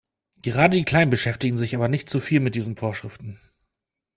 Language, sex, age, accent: German, male, 30-39, Deutschland Deutsch